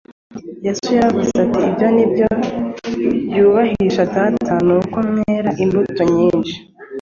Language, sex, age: Kinyarwanda, female, 19-29